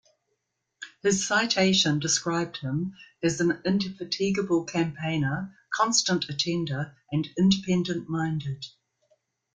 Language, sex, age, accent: English, female, 60-69, New Zealand English